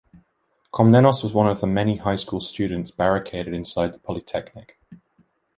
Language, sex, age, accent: English, male, 19-29, England English